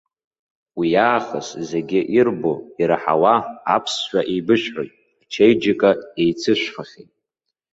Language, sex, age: Abkhazian, male, under 19